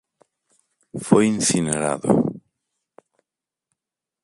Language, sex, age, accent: Galician, male, 19-29, Central (gheada)